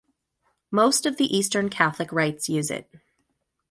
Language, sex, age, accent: English, female, 30-39, United States English